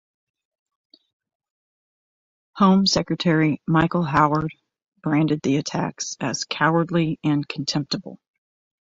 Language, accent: English, United States English